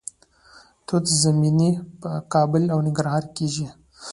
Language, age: Pashto, 19-29